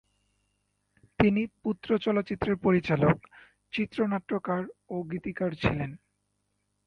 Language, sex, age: Bengali, male, 19-29